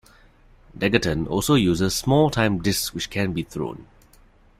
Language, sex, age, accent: English, male, 30-39, Singaporean English